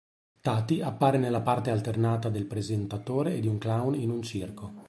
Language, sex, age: Italian, male, 40-49